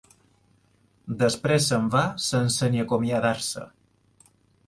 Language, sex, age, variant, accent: Catalan, male, 30-39, Balear, mallorquí